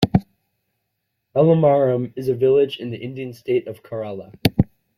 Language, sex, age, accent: English, male, 19-29, United States English